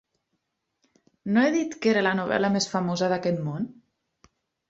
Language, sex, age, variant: Catalan, female, 19-29, Nord-Occidental